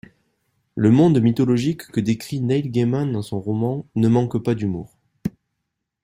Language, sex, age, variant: French, male, 30-39, Français de métropole